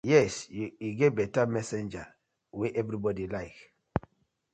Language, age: Nigerian Pidgin, 40-49